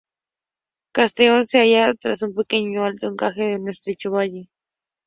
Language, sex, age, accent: Spanish, female, under 19, México